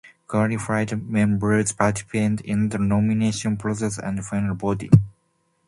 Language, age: English, 19-29